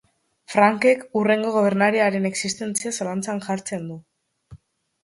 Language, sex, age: Basque, female, under 19